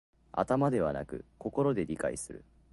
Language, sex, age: Japanese, male, under 19